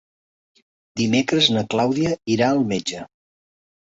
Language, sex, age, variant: Catalan, male, 50-59, Central